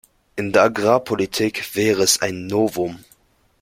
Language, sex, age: German, male, 19-29